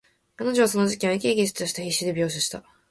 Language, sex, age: Japanese, female, 19-29